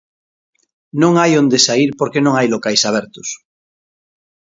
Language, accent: Galician, Normativo (estándar)